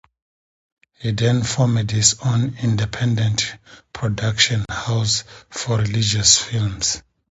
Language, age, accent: English, 40-49, Southern African (South Africa, Zimbabwe, Namibia)